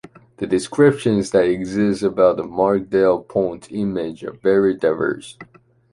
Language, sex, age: English, male, 19-29